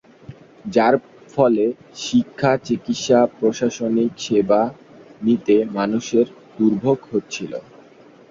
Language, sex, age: Bengali, male, 19-29